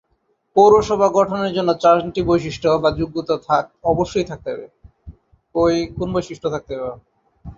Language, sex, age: Bengali, male, 30-39